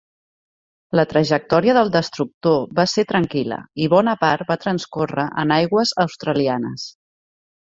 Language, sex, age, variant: Catalan, female, 40-49, Central